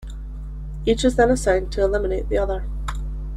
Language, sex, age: English, female, 30-39